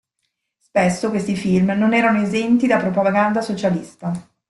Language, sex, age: Italian, female, 40-49